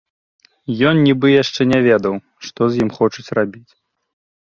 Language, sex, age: Belarusian, male, 19-29